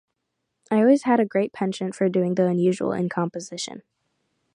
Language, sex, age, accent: English, female, under 19, United States English